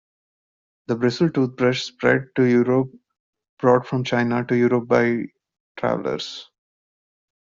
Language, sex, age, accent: English, male, 19-29, India and South Asia (India, Pakistan, Sri Lanka)